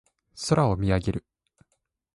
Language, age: Japanese, 19-29